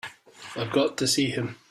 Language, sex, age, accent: English, male, 30-39, Scottish English